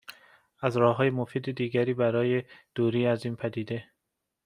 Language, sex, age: Persian, male, 19-29